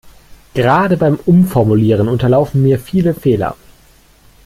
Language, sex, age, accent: German, male, 19-29, Deutschland Deutsch